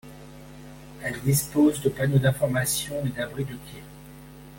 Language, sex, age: French, male, 40-49